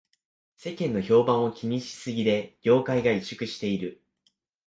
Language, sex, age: Japanese, male, 19-29